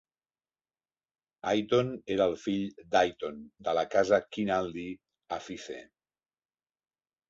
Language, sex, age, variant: Catalan, male, 40-49, Central